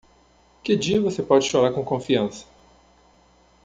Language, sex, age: Portuguese, male, 50-59